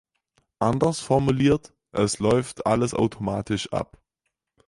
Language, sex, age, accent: German, male, under 19, Deutschland Deutsch